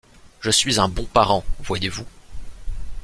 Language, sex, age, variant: French, male, 30-39, Français de métropole